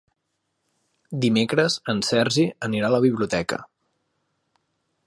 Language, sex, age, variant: Catalan, male, 19-29, Central